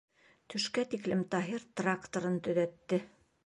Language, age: Bashkir, 60-69